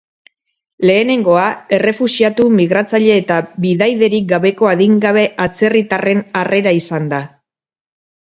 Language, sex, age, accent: Basque, female, 40-49, Mendebalekoa (Araba, Bizkaia, Gipuzkoako mendebaleko herri batzuk)